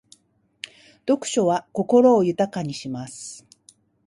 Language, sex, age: Japanese, female, 50-59